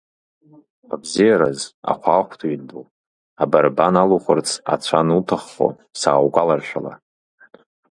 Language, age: Abkhazian, 19-29